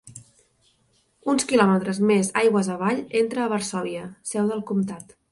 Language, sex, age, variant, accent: Catalan, female, 30-39, Central, central